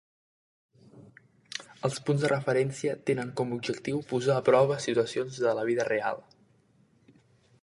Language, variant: Catalan, Central